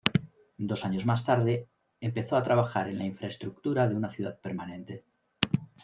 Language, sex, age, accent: Spanish, male, 30-39, España: Centro-Sur peninsular (Madrid, Toledo, Castilla-La Mancha)